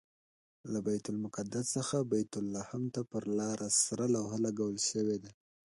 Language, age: Pashto, 19-29